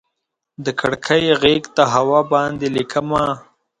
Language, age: Pashto, 19-29